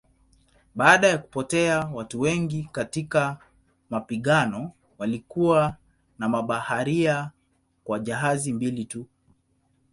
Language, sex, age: Swahili, male, 19-29